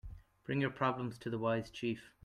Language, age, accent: English, 30-39, Irish English